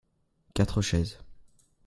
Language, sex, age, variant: French, male, under 19, Français de métropole